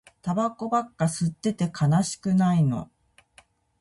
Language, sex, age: Japanese, female, 40-49